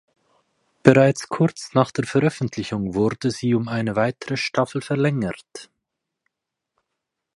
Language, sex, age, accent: German, male, 30-39, Schweizerdeutsch